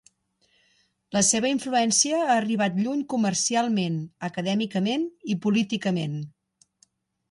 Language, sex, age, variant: Catalan, female, 50-59, Septentrional